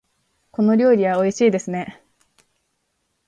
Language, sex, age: Japanese, female, 19-29